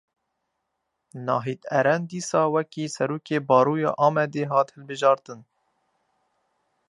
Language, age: Kurdish, 19-29